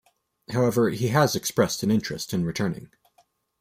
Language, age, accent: English, 19-29, United States English